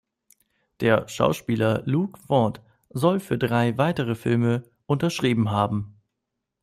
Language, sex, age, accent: German, male, 19-29, Deutschland Deutsch